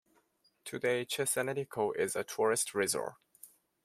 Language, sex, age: English, male, 19-29